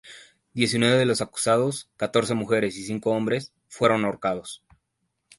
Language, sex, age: Spanish, male, 30-39